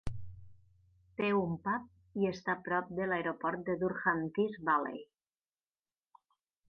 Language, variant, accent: Catalan, Nord-Occidental, Tortosí